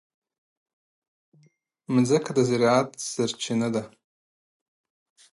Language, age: Pashto, 30-39